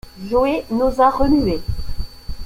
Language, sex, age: French, female, 50-59